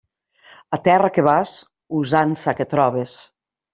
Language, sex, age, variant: Catalan, female, 50-59, Nord-Occidental